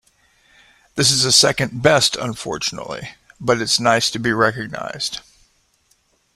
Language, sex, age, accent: English, male, 40-49, United States English